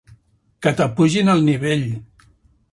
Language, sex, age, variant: Catalan, male, 60-69, Central